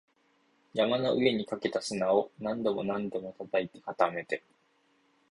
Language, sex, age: Japanese, male, 19-29